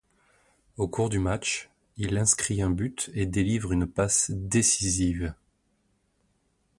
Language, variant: French, Français de métropole